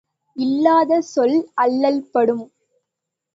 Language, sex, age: Tamil, female, 19-29